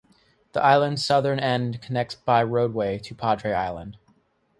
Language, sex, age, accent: English, male, 30-39, United States English